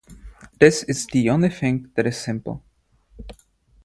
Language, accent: English, United States English